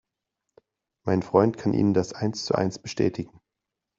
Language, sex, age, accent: German, male, 30-39, Deutschland Deutsch